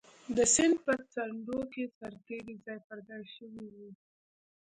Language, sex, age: Pashto, female, under 19